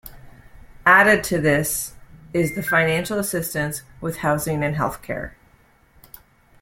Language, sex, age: English, female, 40-49